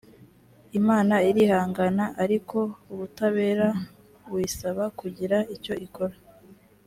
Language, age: Kinyarwanda, 19-29